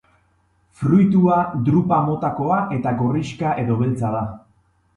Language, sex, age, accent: Basque, male, 30-39, Erdialdekoa edo Nafarra (Gipuzkoa, Nafarroa)